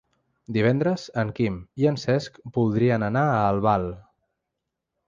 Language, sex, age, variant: Catalan, male, 19-29, Central